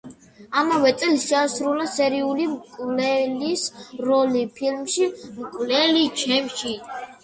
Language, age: Georgian, 30-39